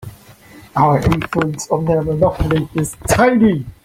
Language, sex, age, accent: English, male, 19-29, England English